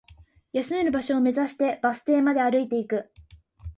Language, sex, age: Japanese, female, under 19